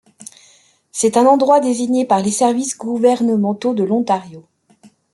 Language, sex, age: French, female, 50-59